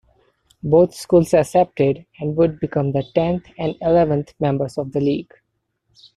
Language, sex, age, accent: English, male, 19-29, India and South Asia (India, Pakistan, Sri Lanka)